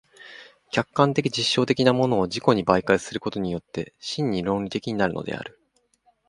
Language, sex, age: Japanese, male, 30-39